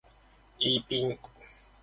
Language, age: Japanese, 19-29